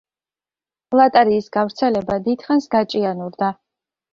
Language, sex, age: Georgian, female, 19-29